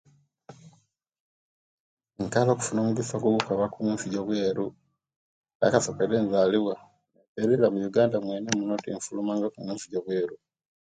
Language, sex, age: Kenyi, male, 30-39